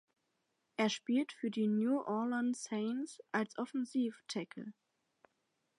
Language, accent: German, Deutschland Deutsch